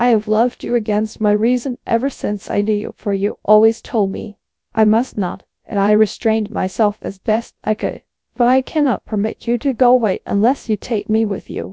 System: TTS, GradTTS